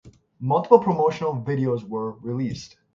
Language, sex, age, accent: English, male, 19-29, United States English